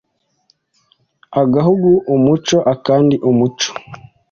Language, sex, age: Kinyarwanda, male, 19-29